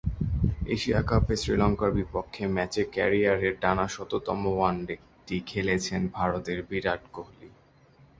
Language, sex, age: Bengali, male, 19-29